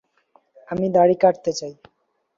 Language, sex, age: Bengali, male, under 19